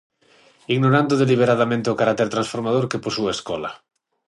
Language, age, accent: Galician, 30-39, Central (gheada); Normativo (estándar); Neofalante